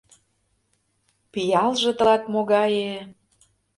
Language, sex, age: Mari, female, 30-39